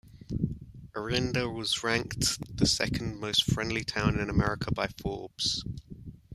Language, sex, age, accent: English, male, 30-39, England English